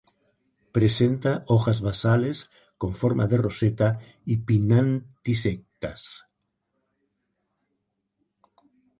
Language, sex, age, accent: Spanish, male, 50-59, España: Norte peninsular (Asturias, Castilla y León, Cantabria, País Vasco, Navarra, Aragón, La Rioja, Guadalajara, Cuenca)